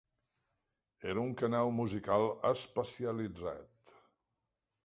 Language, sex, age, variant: Catalan, male, 60-69, Central